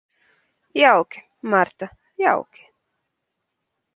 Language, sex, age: Latvian, female, 19-29